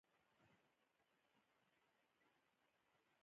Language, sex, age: Pashto, female, 19-29